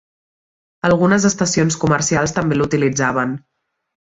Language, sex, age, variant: Catalan, female, 19-29, Central